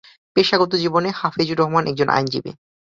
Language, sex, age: Bengali, male, 19-29